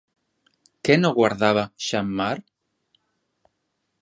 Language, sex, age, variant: Catalan, male, 40-49, Central